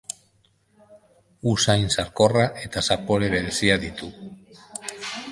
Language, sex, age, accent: Basque, male, 50-59, Mendebalekoa (Araba, Bizkaia, Gipuzkoako mendebaleko herri batzuk)